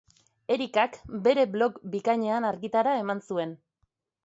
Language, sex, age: Basque, female, 30-39